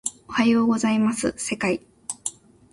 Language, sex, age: Japanese, female, 19-29